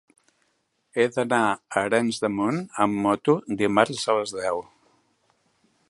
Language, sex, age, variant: Catalan, male, 60-69, Central